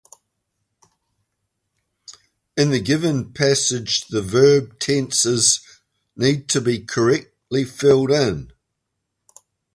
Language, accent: English, New Zealand English